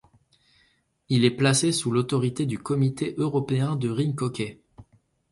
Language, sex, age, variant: French, male, 30-39, Français de métropole